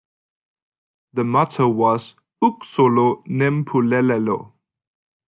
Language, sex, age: English, male, 19-29